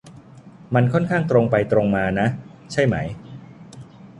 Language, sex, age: Thai, male, 40-49